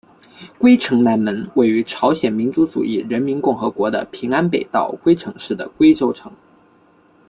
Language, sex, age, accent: Chinese, male, 19-29, 出生地：广东省